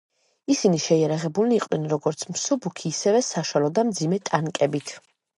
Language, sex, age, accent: Georgian, female, 19-29, ჩვეულებრივი